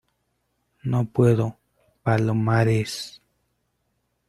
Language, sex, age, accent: Spanish, male, 19-29, Andino-Pacífico: Colombia, Perú, Ecuador, oeste de Bolivia y Venezuela andina